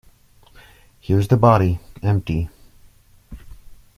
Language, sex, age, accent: English, male, 30-39, United States English